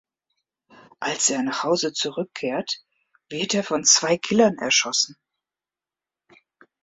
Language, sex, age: German, female, 50-59